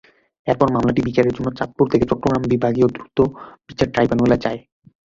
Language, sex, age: Bengali, male, 19-29